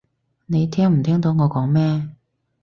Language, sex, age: Cantonese, female, 30-39